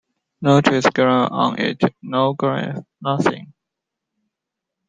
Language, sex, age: English, male, 19-29